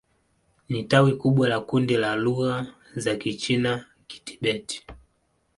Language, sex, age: Swahili, male, 19-29